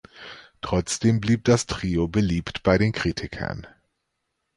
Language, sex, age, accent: German, male, 30-39, Deutschland Deutsch